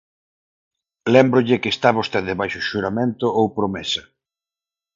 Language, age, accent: Galician, 30-39, Normativo (estándar); Neofalante